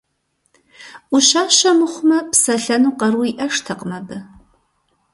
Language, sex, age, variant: Kabardian, female, 40-49, Адыгэбзэ (Къэбэрдей, Кирил, Урысей)